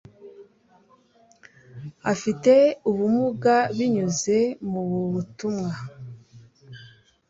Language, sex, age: Kinyarwanda, male, 30-39